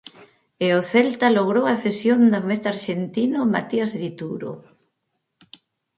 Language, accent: Galician, Atlántico (seseo e gheada); Normativo (estándar)